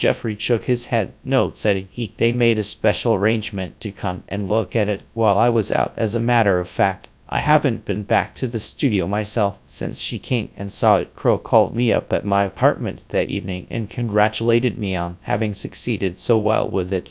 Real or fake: fake